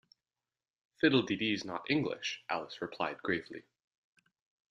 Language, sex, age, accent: English, male, 19-29, Canadian English